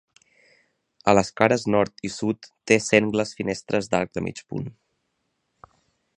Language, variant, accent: Catalan, Central, Empordanès; Oriental